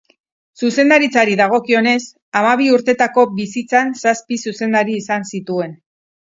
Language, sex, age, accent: Basque, female, 40-49, Erdialdekoa edo Nafarra (Gipuzkoa, Nafarroa)